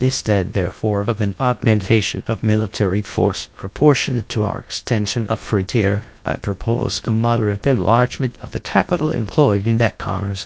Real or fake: fake